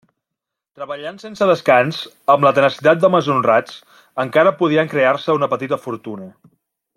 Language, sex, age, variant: Catalan, male, 30-39, Central